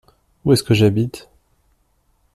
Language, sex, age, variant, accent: French, male, 19-29, Français d'Europe, Français de Suisse